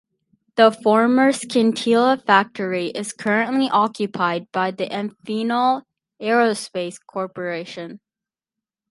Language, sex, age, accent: English, female, under 19, United States English